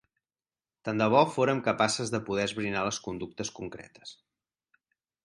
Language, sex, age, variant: Catalan, male, 40-49, Central